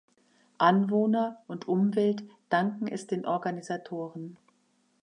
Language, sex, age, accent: German, female, 60-69, Deutschland Deutsch